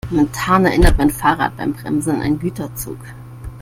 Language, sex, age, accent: German, female, 19-29, Deutschland Deutsch